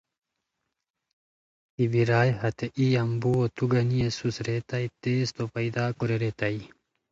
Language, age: Khowar, 19-29